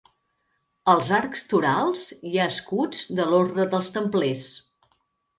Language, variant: Catalan, Central